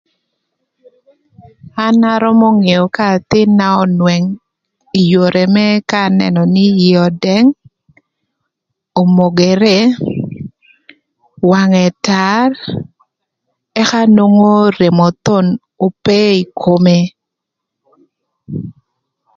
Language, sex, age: Thur, female, 30-39